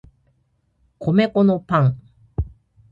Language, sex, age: Japanese, female, 40-49